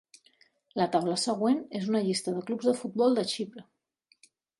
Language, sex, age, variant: Catalan, female, 40-49, Central